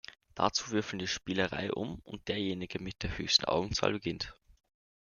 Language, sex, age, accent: German, male, under 19, Österreichisches Deutsch